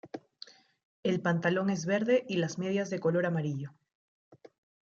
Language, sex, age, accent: Spanish, female, 19-29, Andino-Pacífico: Colombia, Perú, Ecuador, oeste de Bolivia y Venezuela andina